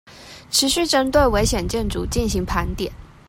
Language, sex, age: Chinese, female, 19-29